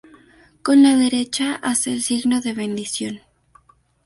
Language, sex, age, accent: Spanish, female, 19-29, México